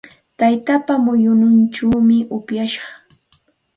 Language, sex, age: Santa Ana de Tusi Pasco Quechua, female, 30-39